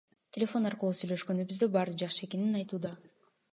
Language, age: Kyrgyz, 19-29